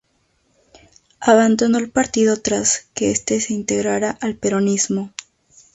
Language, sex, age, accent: Spanish, female, 19-29, México